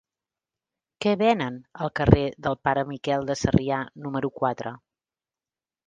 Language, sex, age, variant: Catalan, female, 40-49, Central